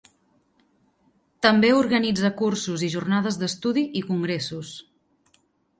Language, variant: Catalan, Central